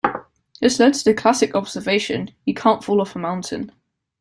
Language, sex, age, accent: English, male, under 19, England English